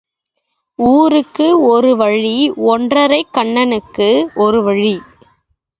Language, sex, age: Tamil, female, 19-29